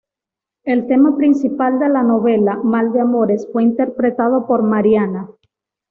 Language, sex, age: Spanish, female, 30-39